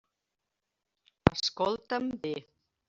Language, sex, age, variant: Catalan, female, 60-69, Balear